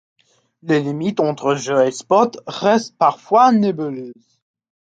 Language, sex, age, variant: French, male, under 19, Français de métropole